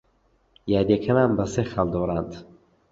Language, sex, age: Central Kurdish, male, 19-29